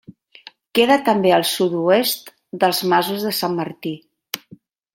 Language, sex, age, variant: Catalan, female, 50-59, Central